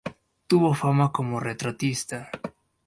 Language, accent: Spanish, Andino-Pacífico: Colombia, Perú, Ecuador, oeste de Bolivia y Venezuela andina